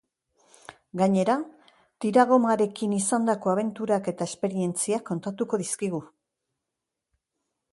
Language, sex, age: Basque, female, 60-69